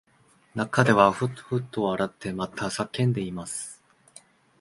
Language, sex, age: Japanese, male, 19-29